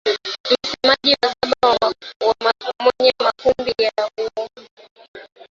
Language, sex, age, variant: Swahili, female, 19-29, Kiswahili cha Bara ya Kenya